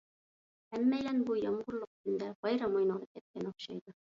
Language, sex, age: Uyghur, female, 19-29